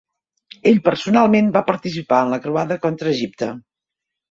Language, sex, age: Catalan, female, 50-59